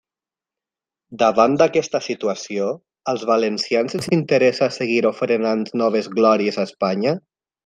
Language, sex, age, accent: Catalan, male, 19-29, valencià